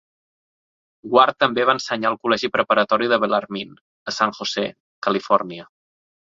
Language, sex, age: Catalan, male, 30-39